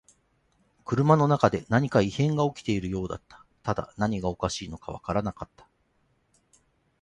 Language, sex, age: Japanese, male, 40-49